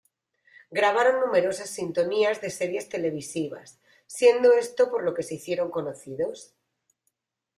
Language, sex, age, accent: Spanish, female, 40-49, España: Sur peninsular (Andalucia, Extremadura, Murcia)